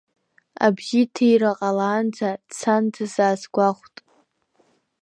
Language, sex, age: Abkhazian, female, under 19